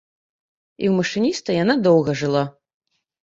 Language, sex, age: Belarusian, female, 30-39